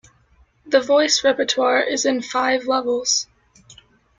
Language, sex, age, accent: English, female, 19-29, United States English